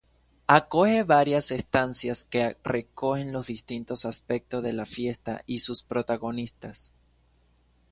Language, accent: Spanish, Caribe: Cuba, Venezuela, Puerto Rico, República Dominicana, Panamá, Colombia caribeña, México caribeño, Costa del golfo de México